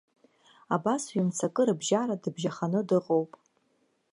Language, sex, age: Abkhazian, female, 30-39